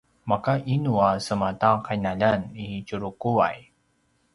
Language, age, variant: Paiwan, 30-39, pinayuanan a kinaikacedasan (東排灣語)